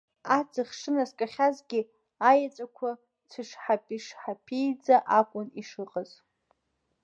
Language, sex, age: Abkhazian, female, under 19